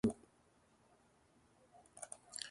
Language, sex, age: Japanese, male, 50-59